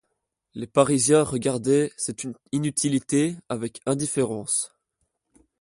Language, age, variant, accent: French, under 19, Français d'Europe, Français de Belgique